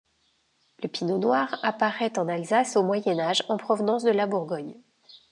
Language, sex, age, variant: French, female, 50-59, Français de métropole